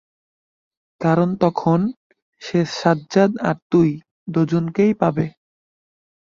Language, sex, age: Bengali, male, 19-29